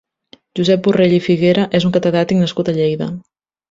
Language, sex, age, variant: Catalan, female, 19-29, Central